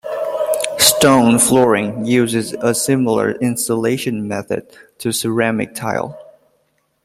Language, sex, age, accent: English, male, 19-29, United States English